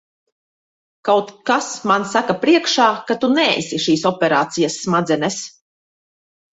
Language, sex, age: Latvian, female, 40-49